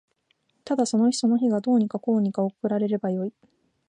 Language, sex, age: Japanese, female, 19-29